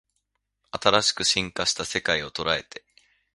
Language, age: Japanese, 19-29